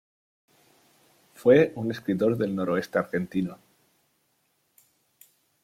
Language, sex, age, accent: Spanish, male, 19-29, España: Sur peninsular (Andalucia, Extremadura, Murcia)